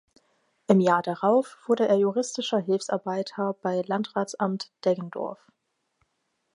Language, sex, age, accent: German, female, 19-29, Deutschland Deutsch